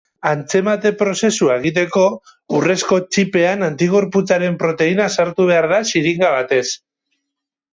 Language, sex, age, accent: Basque, male, 30-39, Mendebalekoa (Araba, Bizkaia, Gipuzkoako mendebaleko herri batzuk)